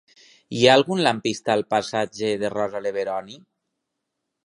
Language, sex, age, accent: Catalan, male, 30-39, valencià